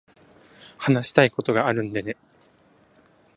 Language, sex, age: Japanese, male, 19-29